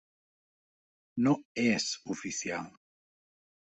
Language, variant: Catalan, Central